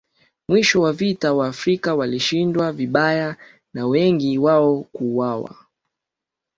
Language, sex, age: Swahili, male, 19-29